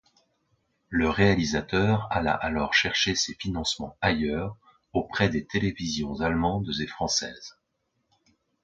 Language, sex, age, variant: French, male, 30-39, Français de métropole